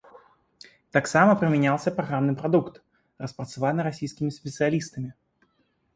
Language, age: Belarusian, 19-29